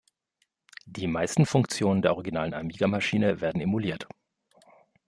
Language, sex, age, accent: German, male, 40-49, Deutschland Deutsch